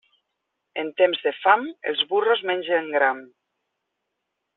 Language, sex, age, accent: Catalan, female, 50-59, valencià